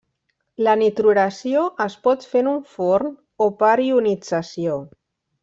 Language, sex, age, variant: Catalan, female, 40-49, Central